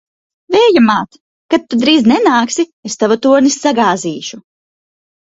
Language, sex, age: Latvian, female, 30-39